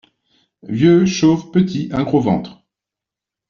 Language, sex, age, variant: French, male, 40-49, Français de métropole